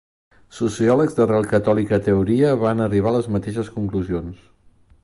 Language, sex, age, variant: Catalan, male, 30-39, Central